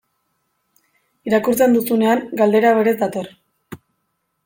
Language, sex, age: Basque, female, 19-29